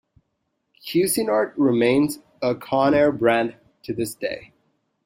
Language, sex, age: English, male, 19-29